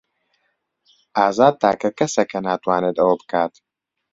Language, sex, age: Central Kurdish, male, 19-29